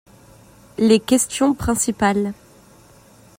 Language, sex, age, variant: French, female, 19-29, Français de métropole